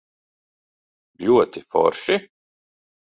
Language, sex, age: Latvian, male, 40-49